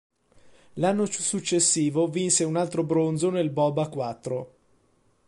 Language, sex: Italian, male